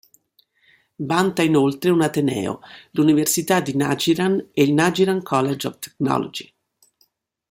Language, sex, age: Italian, female, 60-69